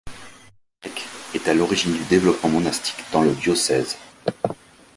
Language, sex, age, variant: French, male, 50-59, Français de métropole